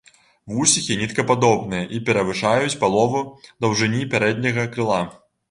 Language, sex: Belarusian, male